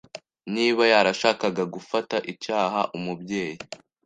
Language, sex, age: Kinyarwanda, male, under 19